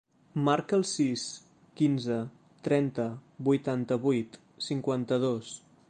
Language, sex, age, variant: Catalan, male, under 19, Central